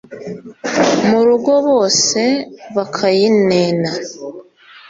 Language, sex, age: Kinyarwanda, female, 19-29